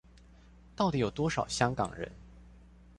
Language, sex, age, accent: Chinese, male, 19-29, 出生地：彰化縣